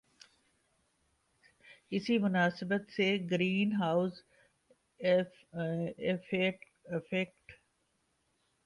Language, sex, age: Urdu, female, 19-29